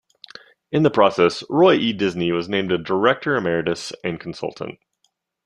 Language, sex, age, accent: English, male, 30-39, United States English